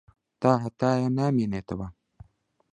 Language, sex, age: Central Kurdish, male, 19-29